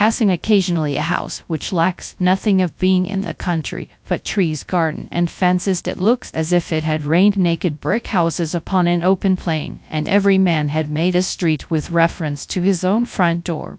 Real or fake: fake